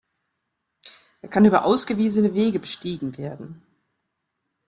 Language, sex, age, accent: German, female, 40-49, Deutschland Deutsch